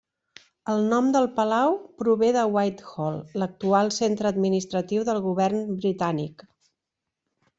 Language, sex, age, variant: Catalan, female, 50-59, Central